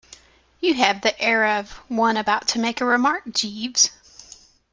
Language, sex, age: English, female, 40-49